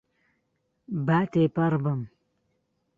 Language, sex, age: Central Kurdish, female, 30-39